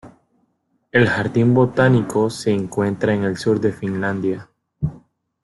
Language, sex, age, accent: Spanish, male, 19-29, América central